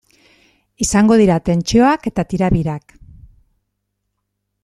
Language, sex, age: Basque, female, 50-59